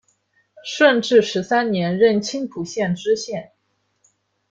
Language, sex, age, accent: Chinese, female, 19-29, 出生地：上海市